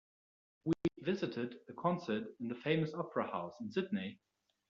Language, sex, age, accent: English, male, 19-29, England English